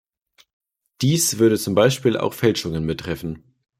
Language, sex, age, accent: German, male, 19-29, Deutschland Deutsch